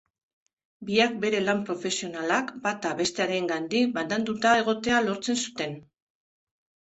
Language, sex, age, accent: Basque, female, 60-69, Mendebalekoa (Araba, Bizkaia, Gipuzkoako mendebaleko herri batzuk)